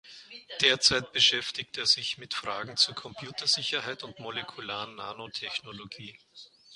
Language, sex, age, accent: German, male, 50-59, Österreichisches Deutsch